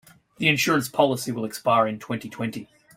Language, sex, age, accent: English, male, 40-49, Australian English